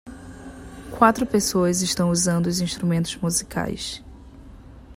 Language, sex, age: Portuguese, female, 30-39